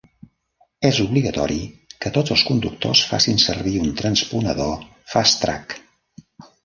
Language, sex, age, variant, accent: Catalan, male, 70-79, Central, central